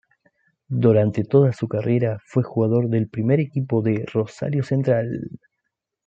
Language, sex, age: Spanish, male, 19-29